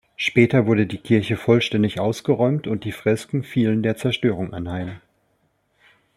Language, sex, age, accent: German, male, 30-39, Deutschland Deutsch